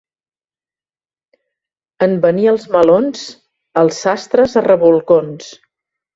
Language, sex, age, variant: Catalan, female, 60-69, Central